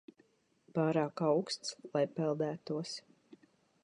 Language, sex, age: Latvian, female, 40-49